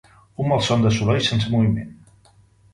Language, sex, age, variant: Catalan, male, 50-59, Central